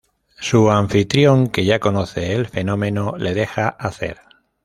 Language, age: Spanish, 30-39